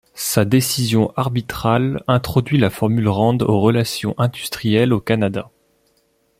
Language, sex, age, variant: French, male, 19-29, Français de métropole